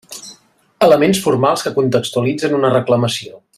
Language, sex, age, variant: Catalan, male, 40-49, Central